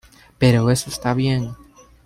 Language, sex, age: Spanish, male, 19-29